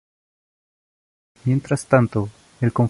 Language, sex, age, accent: Spanish, male, 19-29, América central